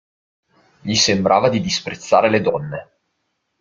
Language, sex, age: Italian, male, 19-29